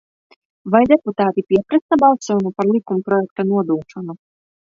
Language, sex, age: Latvian, female, 19-29